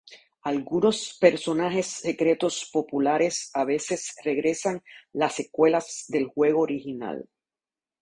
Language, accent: Spanish, Caribe: Cuba, Venezuela, Puerto Rico, República Dominicana, Panamá, Colombia caribeña, México caribeño, Costa del golfo de México